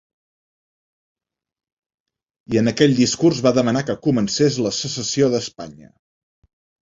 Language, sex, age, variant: Catalan, male, 19-29, Central